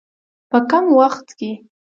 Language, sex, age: Pashto, female, under 19